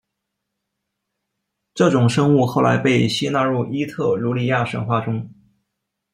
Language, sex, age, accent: Chinese, male, 19-29, 出生地：四川省